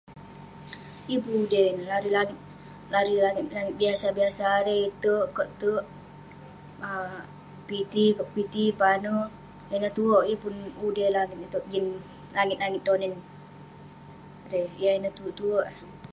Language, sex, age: Western Penan, female, under 19